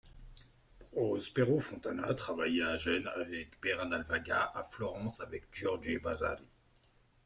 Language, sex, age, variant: French, male, 40-49, Français de métropole